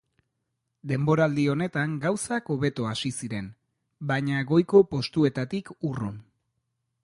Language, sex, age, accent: Basque, male, 30-39, Erdialdekoa edo Nafarra (Gipuzkoa, Nafarroa)